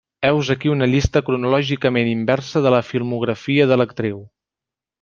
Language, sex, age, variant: Catalan, male, 19-29, Central